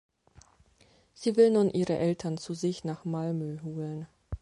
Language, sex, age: German, female, 30-39